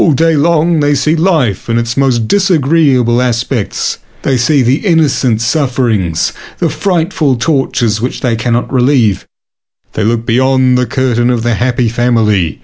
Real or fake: real